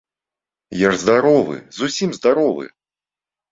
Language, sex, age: Belarusian, male, 40-49